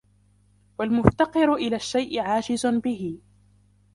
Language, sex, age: Arabic, female, under 19